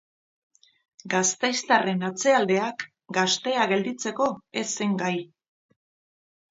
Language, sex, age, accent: Basque, female, 50-59, Erdialdekoa edo Nafarra (Gipuzkoa, Nafarroa)